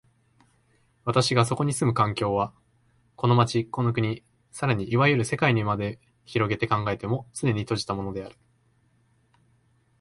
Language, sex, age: Japanese, male, 19-29